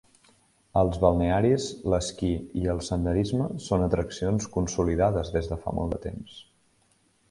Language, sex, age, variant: Catalan, male, 19-29, Septentrional